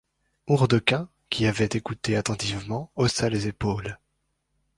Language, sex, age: French, male, 19-29